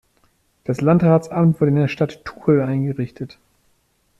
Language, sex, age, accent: German, male, 30-39, Deutschland Deutsch